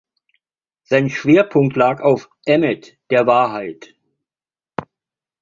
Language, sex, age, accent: German, male, 50-59, Deutschland Deutsch